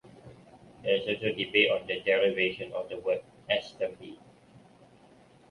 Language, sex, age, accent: English, male, 30-39, Malaysian English